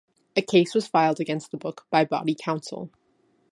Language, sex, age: English, female, 19-29